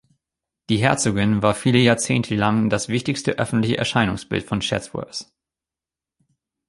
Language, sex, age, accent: German, male, 30-39, Deutschland Deutsch